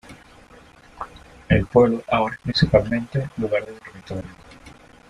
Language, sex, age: Spanish, male, 30-39